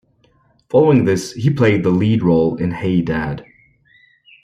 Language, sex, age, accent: English, male, 30-39, Australian English